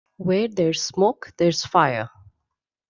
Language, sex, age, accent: English, female, 40-49, India and South Asia (India, Pakistan, Sri Lanka)